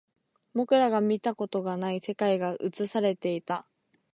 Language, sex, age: Japanese, female, 19-29